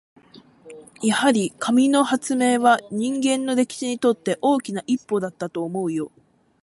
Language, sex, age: Japanese, female, 19-29